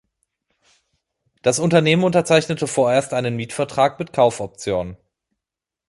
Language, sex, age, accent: German, male, 30-39, Deutschland Deutsch